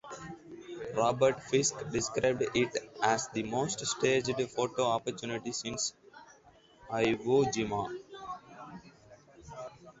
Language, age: English, 19-29